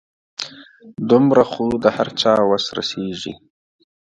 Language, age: Pashto, 30-39